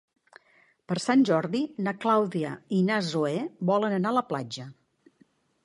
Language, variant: Catalan, Central